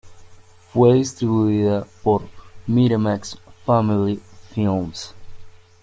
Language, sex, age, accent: Spanish, male, under 19, Caribe: Cuba, Venezuela, Puerto Rico, República Dominicana, Panamá, Colombia caribeña, México caribeño, Costa del golfo de México